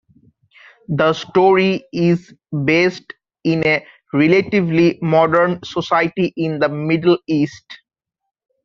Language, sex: English, male